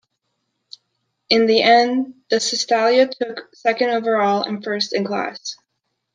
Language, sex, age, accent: English, male, 19-29, United States English